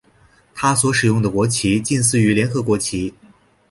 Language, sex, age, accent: Chinese, male, 19-29, 出生地：黑龙江省